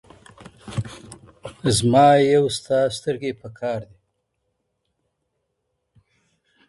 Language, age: Pashto, under 19